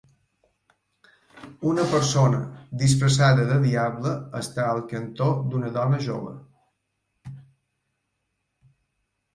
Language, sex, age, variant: Catalan, male, 50-59, Balear